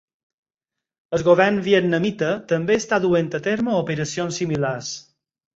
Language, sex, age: Catalan, male, 40-49